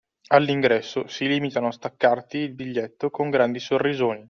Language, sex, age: Italian, male, 19-29